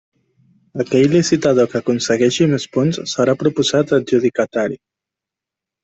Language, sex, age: Catalan, male, 19-29